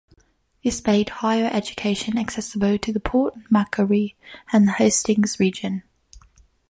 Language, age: English, 19-29